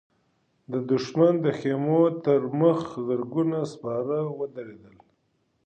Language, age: Pashto, 40-49